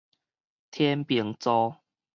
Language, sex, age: Min Nan Chinese, male, 19-29